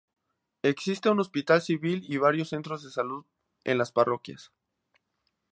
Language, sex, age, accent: Spanish, male, 19-29, México